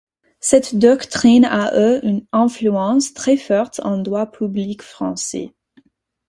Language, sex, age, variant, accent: French, female, 19-29, Français d'Amérique du Nord, Français des États-Unis